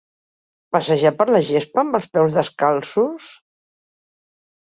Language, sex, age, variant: Catalan, female, 60-69, Central